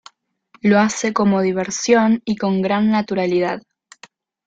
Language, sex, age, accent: Spanish, female, 19-29, Rioplatense: Argentina, Uruguay, este de Bolivia, Paraguay